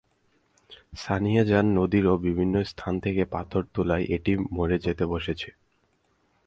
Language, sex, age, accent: Bengali, male, 19-29, প্রমিত; চলিত